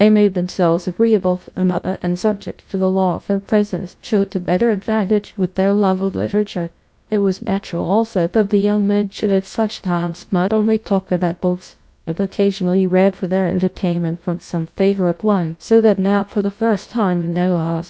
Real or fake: fake